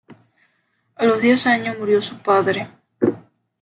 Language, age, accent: Spanish, 19-29, Caribe: Cuba, Venezuela, Puerto Rico, República Dominicana, Panamá, Colombia caribeña, México caribeño, Costa del golfo de México